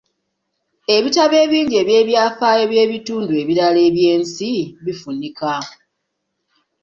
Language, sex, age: Ganda, female, 30-39